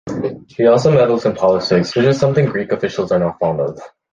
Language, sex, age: English, male, under 19